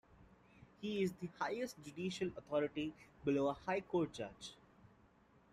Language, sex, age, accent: English, male, 19-29, India and South Asia (India, Pakistan, Sri Lanka)